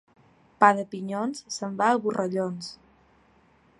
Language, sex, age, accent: Catalan, female, 19-29, balear; valencià; menorquí